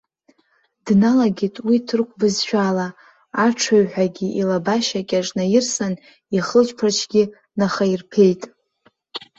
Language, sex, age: Abkhazian, female, under 19